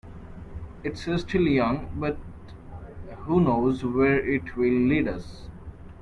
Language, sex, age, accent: English, male, 19-29, India and South Asia (India, Pakistan, Sri Lanka)